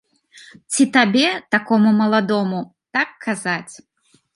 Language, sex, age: Belarusian, female, 19-29